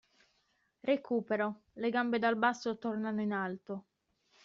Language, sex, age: Italian, female, 19-29